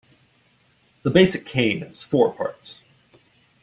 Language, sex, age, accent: English, male, 19-29, United States English